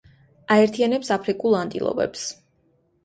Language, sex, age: Georgian, female, 19-29